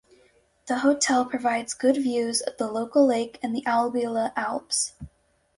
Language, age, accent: English, under 19, United States English